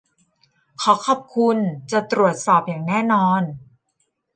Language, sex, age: Thai, female, 40-49